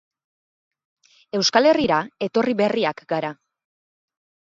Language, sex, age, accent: Basque, female, 19-29, Erdialdekoa edo Nafarra (Gipuzkoa, Nafarroa)